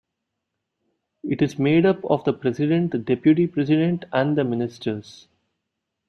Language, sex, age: English, male, 19-29